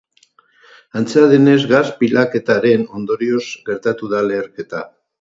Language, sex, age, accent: Basque, male, 70-79, Mendebalekoa (Araba, Bizkaia, Gipuzkoako mendebaleko herri batzuk)